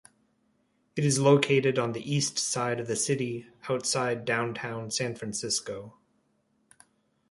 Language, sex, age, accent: English, male, 30-39, United States English